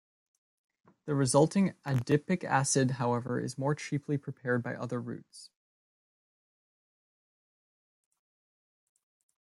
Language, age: English, 19-29